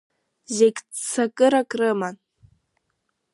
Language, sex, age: Abkhazian, female, under 19